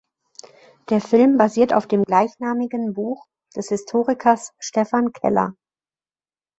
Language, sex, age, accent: German, female, 40-49, Deutschland Deutsch